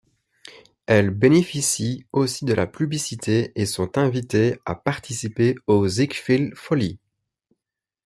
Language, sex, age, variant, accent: French, male, 19-29, Français d'Europe, Français de Belgique